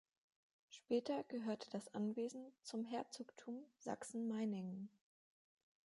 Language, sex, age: German, female, 19-29